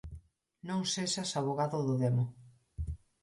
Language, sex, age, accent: Galician, female, 30-39, Normativo (estándar)